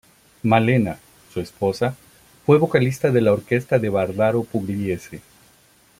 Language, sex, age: Spanish, male, 50-59